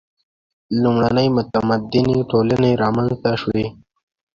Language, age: Pashto, 19-29